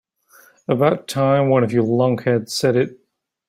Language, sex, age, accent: English, male, 19-29, United States English